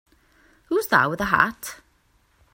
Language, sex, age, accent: English, female, 30-39, England English